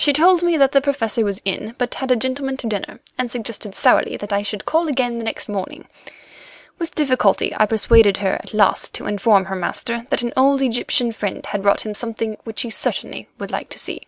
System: none